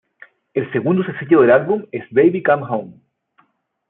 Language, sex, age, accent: Spanish, male, 40-49, Chileno: Chile, Cuyo